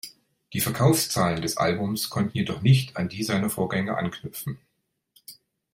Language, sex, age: German, male, 50-59